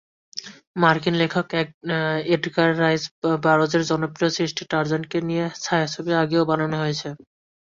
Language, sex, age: Bengali, male, 19-29